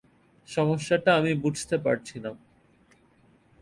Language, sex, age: Bengali, male, under 19